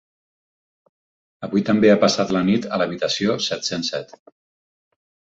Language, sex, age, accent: Catalan, male, 50-59, valencià